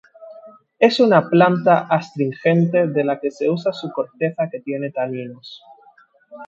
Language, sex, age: Spanish, male, 19-29